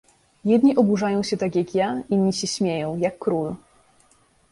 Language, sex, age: Polish, female, 19-29